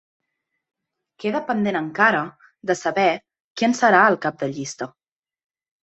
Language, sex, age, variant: Catalan, female, 30-39, Central